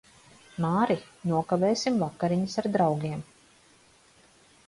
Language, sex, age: Latvian, female, 50-59